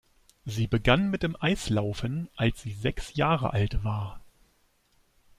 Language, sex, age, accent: German, male, 30-39, Deutschland Deutsch